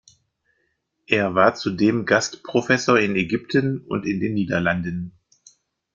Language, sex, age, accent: German, male, 50-59, Deutschland Deutsch